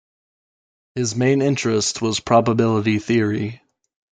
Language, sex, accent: English, male, United States English